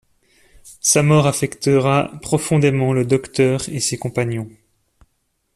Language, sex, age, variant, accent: French, male, 40-49, Français d'Europe, Français de Suisse